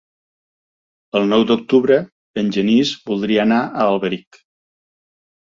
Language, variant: Catalan, Central